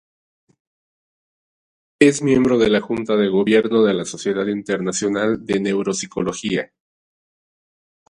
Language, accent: Spanish, Andino-Pacífico: Colombia, Perú, Ecuador, oeste de Bolivia y Venezuela andina